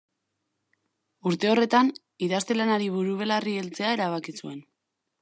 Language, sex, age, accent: Basque, female, 19-29, Mendebalekoa (Araba, Bizkaia, Gipuzkoako mendebaleko herri batzuk)